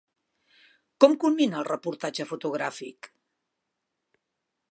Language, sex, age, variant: Catalan, female, 60-69, Central